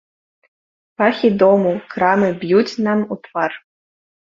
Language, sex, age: Belarusian, female, under 19